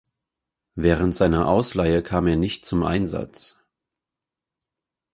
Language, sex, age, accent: German, male, 30-39, Deutschland Deutsch